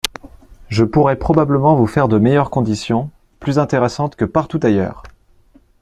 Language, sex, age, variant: French, male, 19-29, Français de métropole